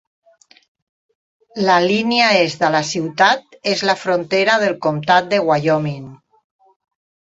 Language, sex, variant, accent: Catalan, female, Central, Barceloní